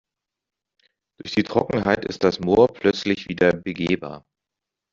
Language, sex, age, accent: German, male, 40-49, Deutschland Deutsch